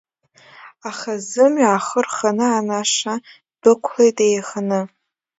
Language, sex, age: Abkhazian, female, under 19